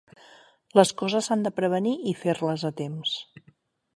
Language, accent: Catalan, central; nord-occidental